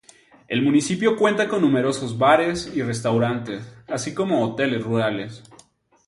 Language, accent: Spanish, México